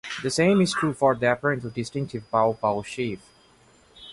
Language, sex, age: English, male, 19-29